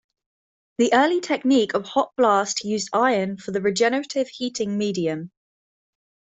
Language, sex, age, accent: English, female, 19-29, England English